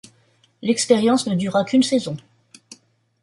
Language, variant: French, Français de métropole